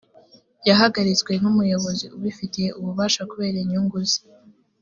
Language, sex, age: Kinyarwanda, female, under 19